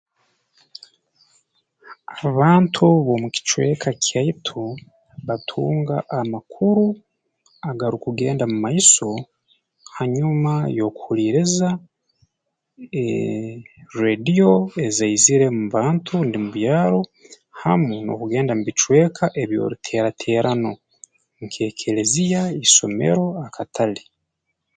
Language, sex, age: Tooro, male, 19-29